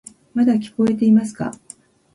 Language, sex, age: Japanese, female, 60-69